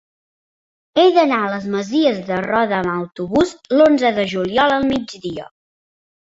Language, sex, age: Catalan, female, under 19